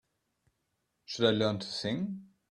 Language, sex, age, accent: English, male, 19-29, England English